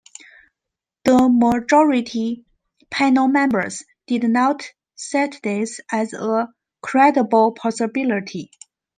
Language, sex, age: English, female, 30-39